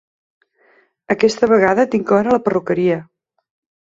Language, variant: Catalan, Septentrional